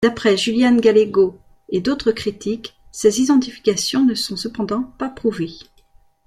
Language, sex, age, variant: French, female, 50-59, Français de métropole